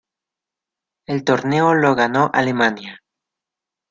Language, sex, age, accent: Spanish, male, 19-29, Andino-Pacífico: Colombia, Perú, Ecuador, oeste de Bolivia y Venezuela andina